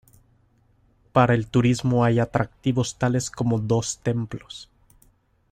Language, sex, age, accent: Spanish, male, 19-29, América central